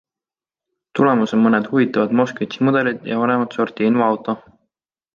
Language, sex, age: Estonian, male, 19-29